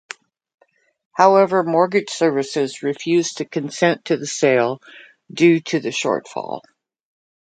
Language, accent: English, West Coast